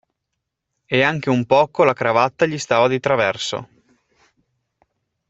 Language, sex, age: Italian, male, 30-39